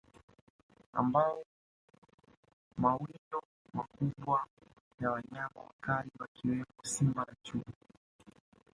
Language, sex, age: Swahili, male, 19-29